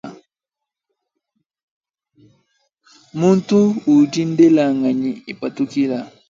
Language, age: Luba-Lulua, 19-29